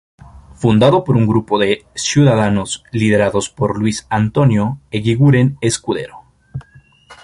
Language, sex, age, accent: Spanish, male, 19-29, México